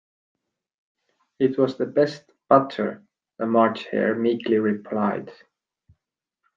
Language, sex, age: English, male, 30-39